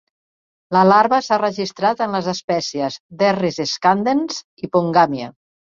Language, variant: Catalan, Central